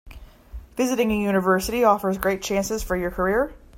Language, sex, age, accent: English, female, 30-39, United States English